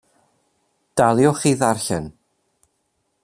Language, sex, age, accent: Welsh, male, 30-39, Y Deyrnas Unedig Cymraeg